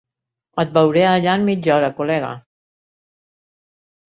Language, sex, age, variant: Catalan, female, 60-69, Central